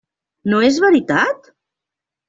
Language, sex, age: Catalan, female, 50-59